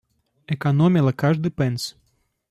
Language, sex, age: Russian, male, 30-39